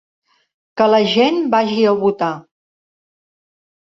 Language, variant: Catalan, Central